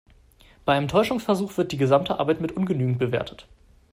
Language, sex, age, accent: German, male, 19-29, Deutschland Deutsch